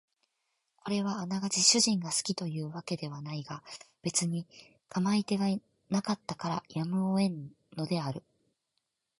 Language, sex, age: Japanese, female, 19-29